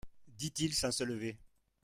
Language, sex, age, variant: French, male, 50-59, Français de métropole